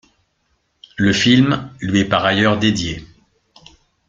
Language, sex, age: French, male, 40-49